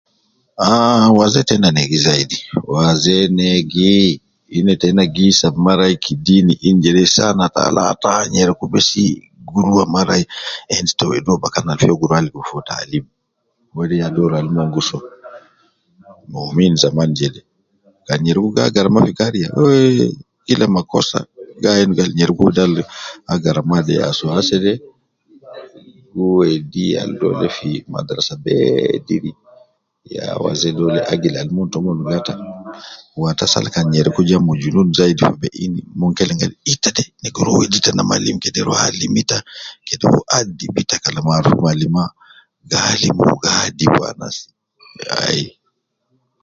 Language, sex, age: Nubi, male, 50-59